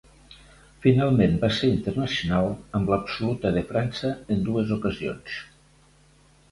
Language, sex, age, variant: Catalan, male, 60-69, Nord-Occidental